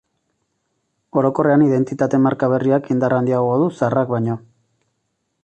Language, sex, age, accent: Basque, male, 40-49, Erdialdekoa edo Nafarra (Gipuzkoa, Nafarroa)